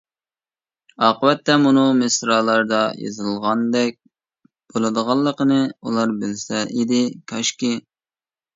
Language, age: Uyghur, 30-39